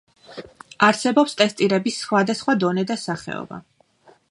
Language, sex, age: Georgian, female, 40-49